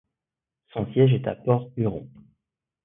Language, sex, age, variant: French, male, 19-29, Français de métropole